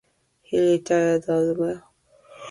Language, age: English, 19-29